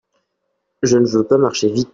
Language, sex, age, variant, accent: French, male, 19-29, Français d'Europe, Français de Suisse